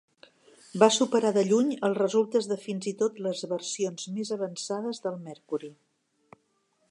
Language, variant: Catalan, Central